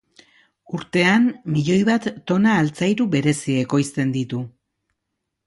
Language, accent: Basque, Erdialdekoa edo Nafarra (Gipuzkoa, Nafarroa)